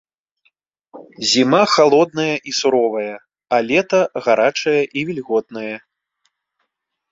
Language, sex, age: Belarusian, male, 40-49